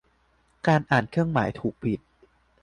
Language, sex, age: Thai, male, 19-29